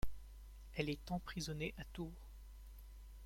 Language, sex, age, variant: French, male, 19-29, Français de métropole